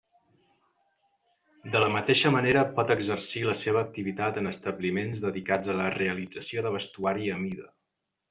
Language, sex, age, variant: Catalan, male, 30-39, Central